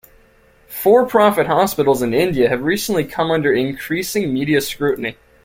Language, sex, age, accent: English, male, under 19, Canadian English